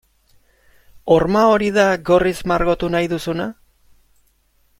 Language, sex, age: Basque, male, 40-49